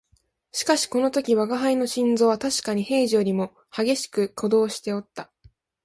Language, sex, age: Japanese, female, 19-29